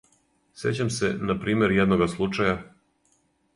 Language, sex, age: Serbian, male, 50-59